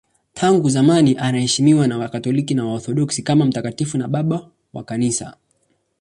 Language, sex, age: Swahili, male, 19-29